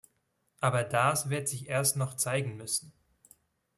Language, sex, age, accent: German, male, 19-29, Schweizerdeutsch